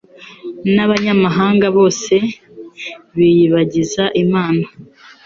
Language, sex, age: Kinyarwanda, female, 19-29